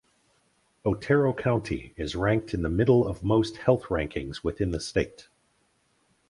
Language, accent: English, United States English; Canadian English